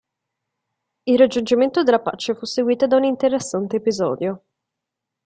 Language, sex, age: Italian, female, 19-29